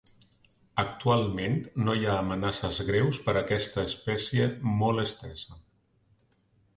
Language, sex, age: Catalan, male, 50-59